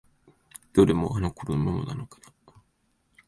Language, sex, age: Japanese, male, 19-29